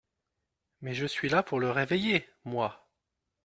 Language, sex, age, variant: French, male, 40-49, Français de métropole